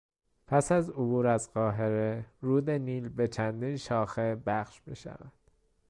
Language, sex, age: Persian, male, 19-29